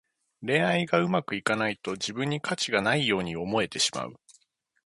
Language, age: Japanese, 30-39